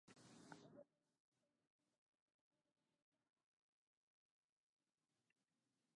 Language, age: English, 30-39